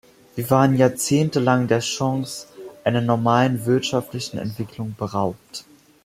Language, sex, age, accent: German, male, 19-29, Deutschland Deutsch